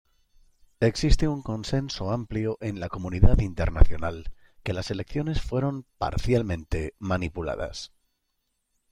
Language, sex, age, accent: Spanish, male, 50-59, España: Centro-Sur peninsular (Madrid, Toledo, Castilla-La Mancha)